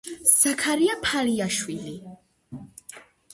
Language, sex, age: Georgian, female, 60-69